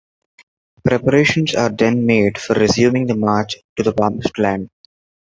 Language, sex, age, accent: English, male, 19-29, India and South Asia (India, Pakistan, Sri Lanka)